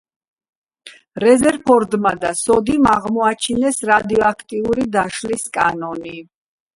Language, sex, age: Georgian, female, 60-69